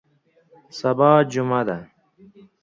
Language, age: Pashto, 19-29